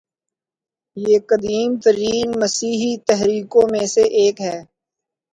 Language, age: Urdu, 40-49